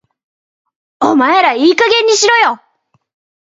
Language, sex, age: Japanese, female, 19-29